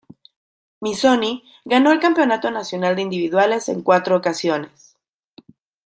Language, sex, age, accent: Spanish, female, 30-39, México